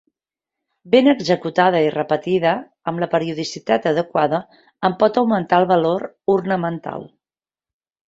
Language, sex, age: Catalan, female, 40-49